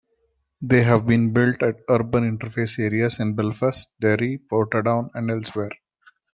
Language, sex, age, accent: English, male, 30-39, India and South Asia (India, Pakistan, Sri Lanka)